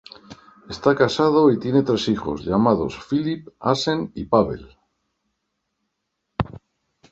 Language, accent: Spanish, España: Norte peninsular (Asturias, Castilla y León, Cantabria, País Vasco, Navarra, Aragón, La Rioja, Guadalajara, Cuenca)